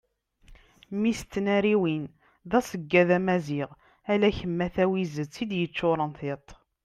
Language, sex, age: Kabyle, female, 19-29